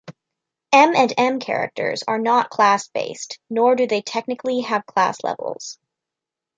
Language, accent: English, Canadian English